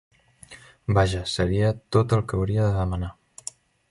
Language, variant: Catalan, Central